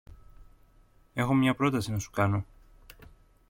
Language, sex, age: Greek, male, 30-39